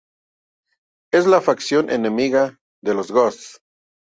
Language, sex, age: Spanish, male, 50-59